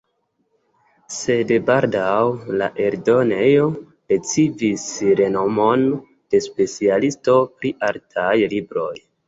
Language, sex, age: Esperanto, male, 19-29